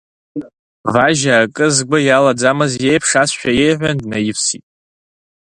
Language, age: Abkhazian, under 19